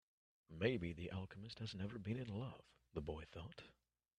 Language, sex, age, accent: English, male, 19-29, United States English